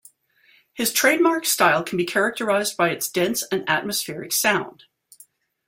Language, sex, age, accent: English, female, 50-59, United States English